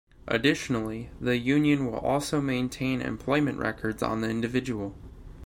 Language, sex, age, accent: English, male, 19-29, United States English